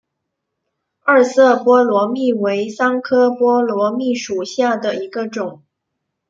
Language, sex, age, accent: Chinese, female, 19-29, 出生地：广东省